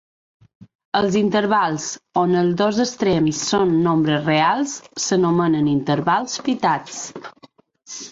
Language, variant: Catalan, Balear